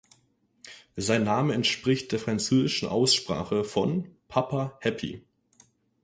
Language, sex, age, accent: German, male, 19-29, Deutschland Deutsch